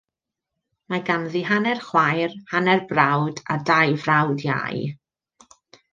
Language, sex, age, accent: Welsh, female, 30-39, Y Deyrnas Unedig Cymraeg